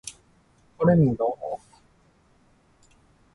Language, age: Japanese, 30-39